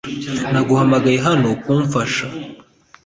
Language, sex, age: Kinyarwanda, male, 19-29